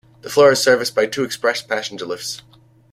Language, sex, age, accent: English, male, 30-39, United States English